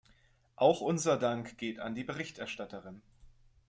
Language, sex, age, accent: German, male, 30-39, Deutschland Deutsch